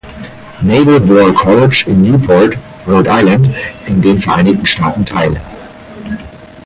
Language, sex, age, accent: German, male, 40-49, Deutschland Deutsch